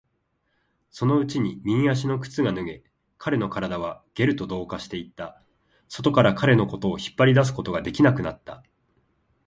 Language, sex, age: Japanese, male, 19-29